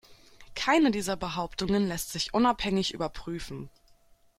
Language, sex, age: German, female, 19-29